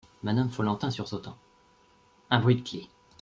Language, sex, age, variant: French, male, 40-49, Français de métropole